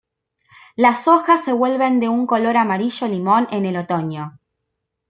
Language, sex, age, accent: Spanish, female, 19-29, Rioplatense: Argentina, Uruguay, este de Bolivia, Paraguay